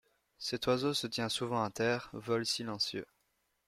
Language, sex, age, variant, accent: French, male, under 19, Français d'Europe, Français de Belgique